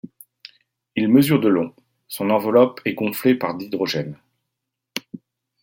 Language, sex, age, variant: French, male, 40-49, Français de métropole